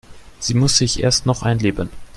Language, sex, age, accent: German, male, under 19, Deutschland Deutsch